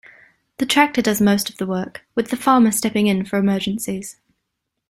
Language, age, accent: English, 19-29, New Zealand English